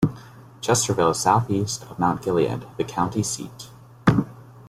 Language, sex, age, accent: English, male, 19-29, United States English